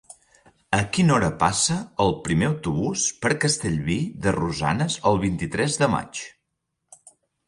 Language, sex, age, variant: Catalan, male, 40-49, Septentrional